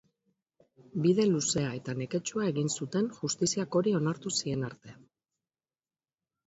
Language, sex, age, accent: Basque, female, 50-59, Mendebalekoa (Araba, Bizkaia, Gipuzkoako mendebaleko herri batzuk)